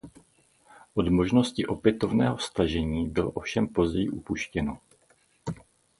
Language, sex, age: Czech, male, 50-59